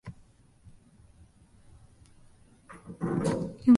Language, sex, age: Japanese, female, 19-29